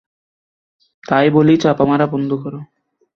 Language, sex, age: Bengali, male, 19-29